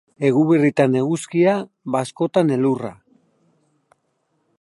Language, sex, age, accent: Basque, male, 50-59, Mendebalekoa (Araba, Bizkaia, Gipuzkoako mendebaleko herri batzuk)